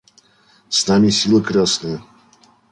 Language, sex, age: Russian, male, 40-49